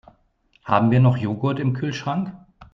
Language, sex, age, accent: German, male, 30-39, Deutschland Deutsch